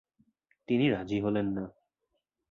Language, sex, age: Bengali, male, 19-29